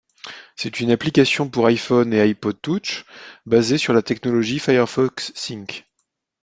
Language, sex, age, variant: French, male, 40-49, Français de métropole